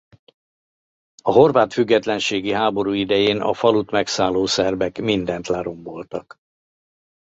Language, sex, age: Hungarian, male, 60-69